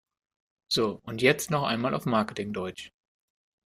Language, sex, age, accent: German, male, 30-39, Deutschland Deutsch